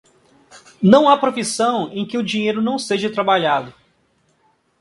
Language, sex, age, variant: Portuguese, male, 30-39, Portuguese (Brasil)